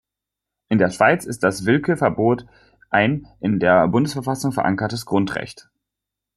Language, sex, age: German, male, 19-29